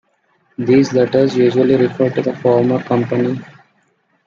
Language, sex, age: English, male, 19-29